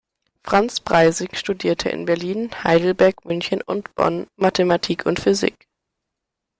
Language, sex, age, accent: German, male, under 19, Deutschland Deutsch